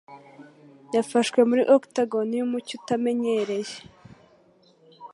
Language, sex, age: Kinyarwanda, female, 19-29